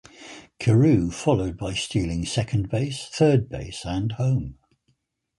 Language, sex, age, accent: English, male, 70-79, England English